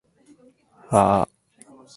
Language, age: Japanese, 19-29